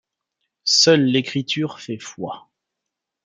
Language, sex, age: French, male, 30-39